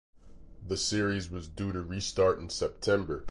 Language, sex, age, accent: English, male, 40-49, United States English